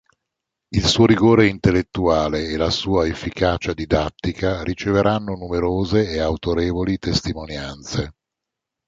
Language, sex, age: Italian, male, 60-69